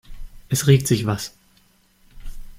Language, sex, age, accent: German, male, 19-29, Deutschland Deutsch